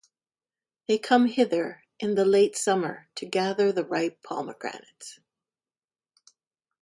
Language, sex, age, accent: English, female, 50-59, United States English